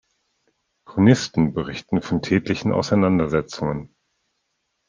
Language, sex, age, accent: German, male, 40-49, Deutschland Deutsch